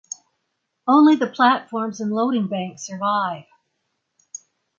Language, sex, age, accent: English, female, 80-89, United States English